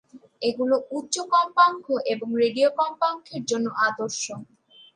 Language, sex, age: Bengali, female, under 19